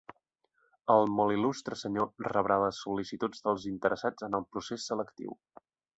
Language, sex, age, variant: Catalan, male, 19-29, Central